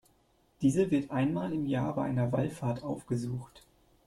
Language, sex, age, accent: German, male, 19-29, Deutschland Deutsch